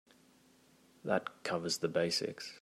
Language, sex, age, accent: English, male, 19-29, Australian English